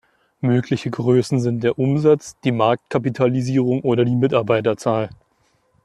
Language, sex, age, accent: German, male, 19-29, Deutschland Deutsch